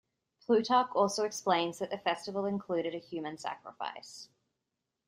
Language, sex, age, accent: English, female, 19-29, Australian English